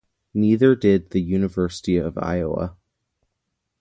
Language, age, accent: English, under 19, United States English